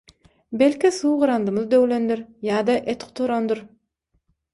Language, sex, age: Turkmen, female, 19-29